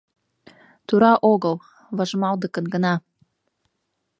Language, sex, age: Mari, female, 19-29